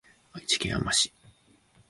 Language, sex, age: Japanese, male, 19-29